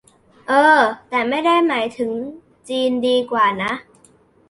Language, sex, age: Thai, male, under 19